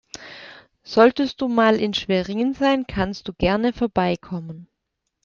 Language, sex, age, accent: German, female, 30-39, Deutschland Deutsch